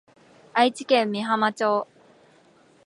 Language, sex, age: Japanese, female, 19-29